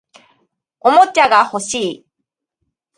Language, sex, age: Japanese, female, 40-49